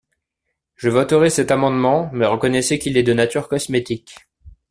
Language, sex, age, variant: French, male, 19-29, Français de métropole